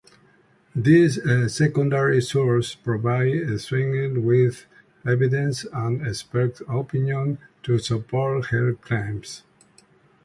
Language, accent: English, Hong Kong English